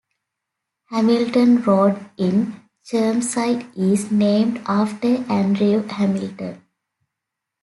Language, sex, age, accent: English, female, 19-29, United States English